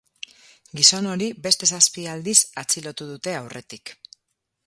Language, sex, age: Basque, female, 30-39